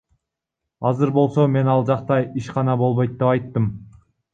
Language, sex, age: Kyrgyz, male, under 19